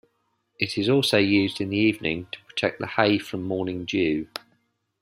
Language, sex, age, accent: English, male, 40-49, England English